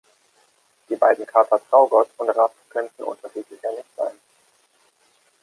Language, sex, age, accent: German, male, 30-39, Deutschland Deutsch